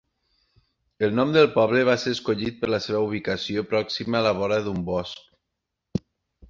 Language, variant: Catalan, Septentrional